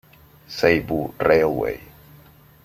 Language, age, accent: Spanish, 19-29, América central